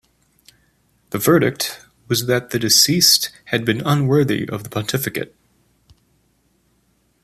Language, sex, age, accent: English, male, 30-39, United States English